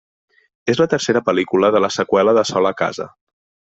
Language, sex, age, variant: Catalan, male, 30-39, Central